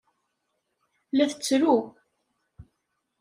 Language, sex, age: Kabyle, female, 30-39